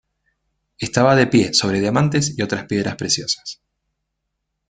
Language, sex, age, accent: Spanish, male, 30-39, Chileno: Chile, Cuyo